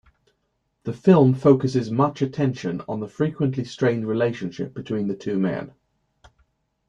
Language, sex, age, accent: English, male, 30-39, England English